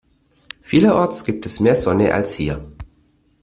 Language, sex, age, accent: German, male, 30-39, Deutschland Deutsch